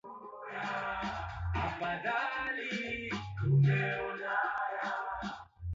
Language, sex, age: Swahili, female, 19-29